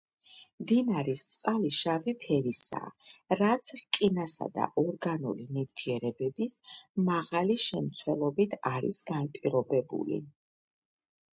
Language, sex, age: Georgian, female, 50-59